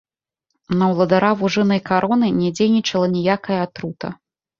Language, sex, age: Belarusian, female, 30-39